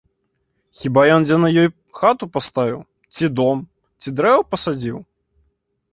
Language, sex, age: Belarusian, male, 19-29